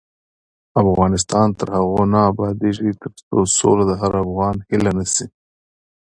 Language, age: Pashto, 30-39